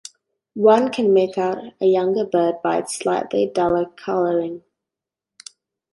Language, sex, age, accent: English, female, under 19, Australian English